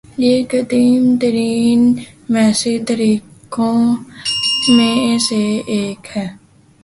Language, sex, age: Urdu, female, 19-29